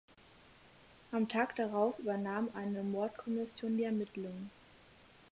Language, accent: German, Deutschland Deutsch